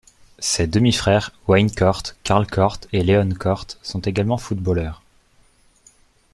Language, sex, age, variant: French, male, 19-29, Français de métropole